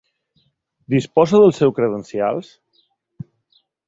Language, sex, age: Catalan, male, 40-49